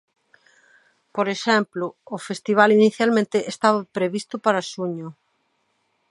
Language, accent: Galician, Atlántico (seseo e gheada)